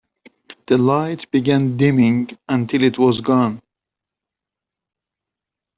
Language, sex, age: English, male, 40-49